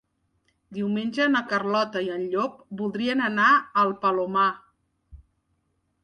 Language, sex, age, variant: Catalan, female, 40-49, Septentrional